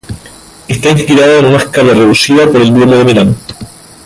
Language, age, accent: Spanish, 19-29, España: Islas Canarias